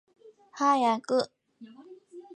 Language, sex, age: Japanese, female, 19-29